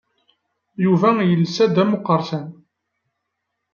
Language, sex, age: Kabyle, male, 30-39